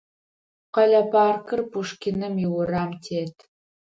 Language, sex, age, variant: Adyghe, female, 19-29, Адыгабзэ (Кирил, пстэумэ зэдыряе)